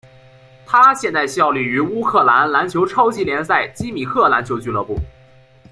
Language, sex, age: Chinese, male, under 19